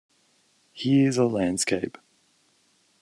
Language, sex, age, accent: English, male, 30-39, Australian English